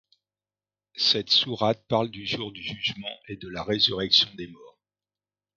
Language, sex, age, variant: French, male, 50-59, Français de métropole